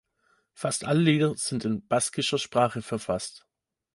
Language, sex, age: German, male, 30-39